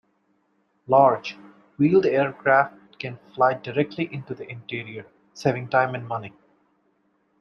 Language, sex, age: English, male, 19-29